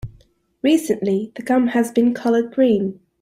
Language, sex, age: English, male, 19-29